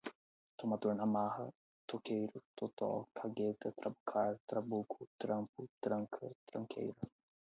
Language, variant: Portuguese, Portuguese (Brasil)